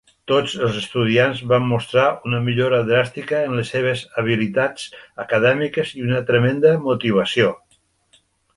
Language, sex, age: Catalan, male, 60-69